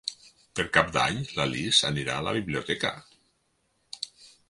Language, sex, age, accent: Catalan, male, 50-59, valencià